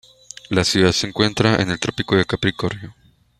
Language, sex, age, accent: Spanish, male, 19-29, México